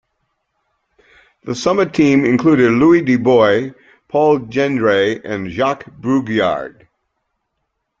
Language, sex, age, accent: English, male, 70-79, United States English